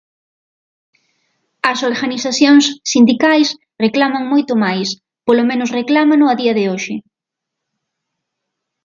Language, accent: Galician, Atlántico (seseo e gheada)